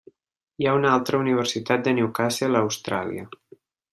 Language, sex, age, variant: Catalan, male, 19-29, Central